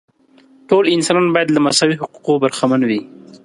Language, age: Pashto, 30-39